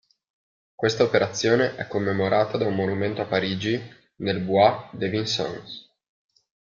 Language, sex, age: Italian, male, 19-29